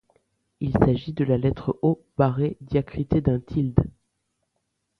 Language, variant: French, Français de métropole